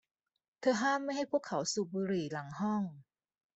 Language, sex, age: Thai, female, 30-39